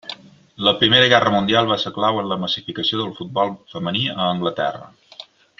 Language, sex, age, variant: Catalan, male, 40-49, Balear